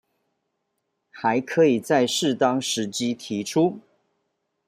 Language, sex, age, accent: Chinese, male, 40-49, 出生地：臺北市